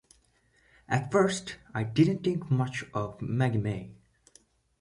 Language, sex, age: English, male, 19-29